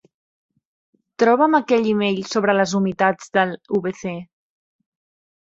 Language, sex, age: Catalan, female, 30-39